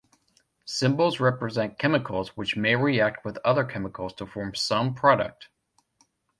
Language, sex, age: English, male, 19-29